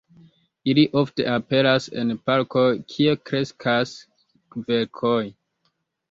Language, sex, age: Esperanto, male, 19-29